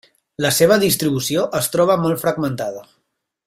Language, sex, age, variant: Catalan, male, 30-39, Central